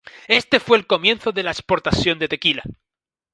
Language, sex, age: Spanish, male, 19-29